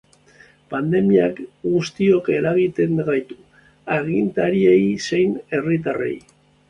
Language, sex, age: Basque, male, 30-39